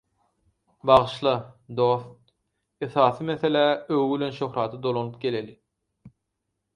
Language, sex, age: Turkmen, male, 30-39